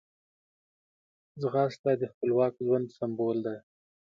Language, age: Pashto, 19-29